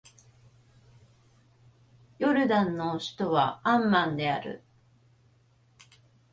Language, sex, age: Japanese, female, 50-59